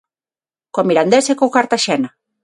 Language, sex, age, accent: Galician, female, 40-49, Atlántico (seseo e gheada); Neofalante